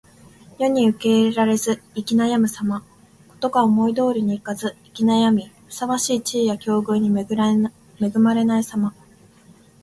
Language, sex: Japanese, female